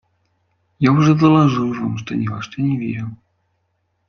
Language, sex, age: Russian, male, 19-29